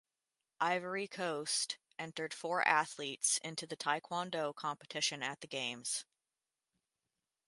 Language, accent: English, United States English